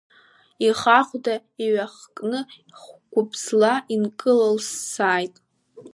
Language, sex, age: Abkhazian, female, under 19